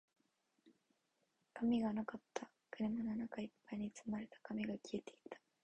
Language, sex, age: Japanese, female, 19-29